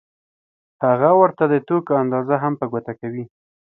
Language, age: Pashto, 19-29